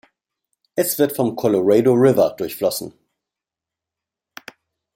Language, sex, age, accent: German, male, 50-59, Deutschland Deutsch